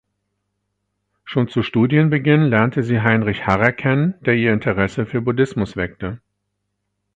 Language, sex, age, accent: German, male, 40-49, Deutschland Deutsch